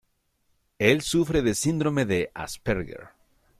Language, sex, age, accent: Spanish, male, 19-29, México